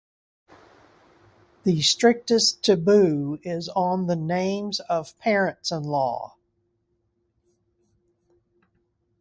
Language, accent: English, United States English; southern United States